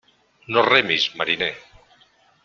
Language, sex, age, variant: Catalan, male, 60-69, Nord-Occidental